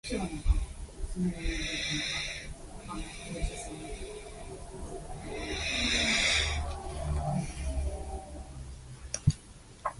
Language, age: English, 19-29